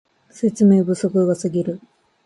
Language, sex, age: Japanese, female, under 19